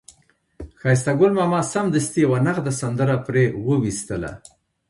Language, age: Pashto, 50-59